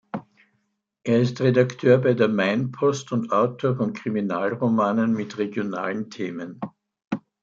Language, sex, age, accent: German, male, 70-79, Österreichisches Deutsch